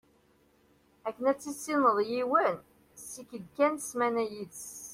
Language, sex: Kabyle, female